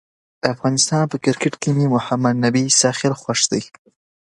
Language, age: Pashto, under 19